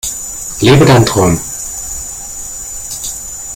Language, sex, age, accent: German, male, 40-49, Deutschland Deutsch